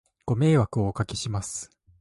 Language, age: Japanese, 19-29